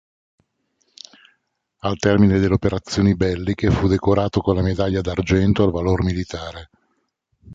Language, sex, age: Italian, male, 60-69